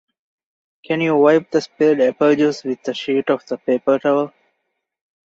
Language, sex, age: English, male, 19-29